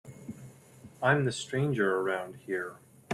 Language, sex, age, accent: English, male, 30-39, United States English